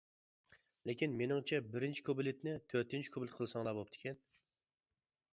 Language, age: Uyghur, 19-29